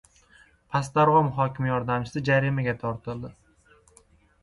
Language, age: Uzbek, 19-29